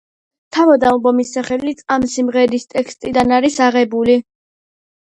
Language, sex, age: Georgian, female, under 19